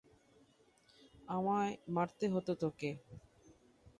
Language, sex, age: Bengali, male, 19-29